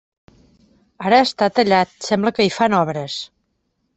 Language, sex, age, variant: Catalan, female, 40-49, Central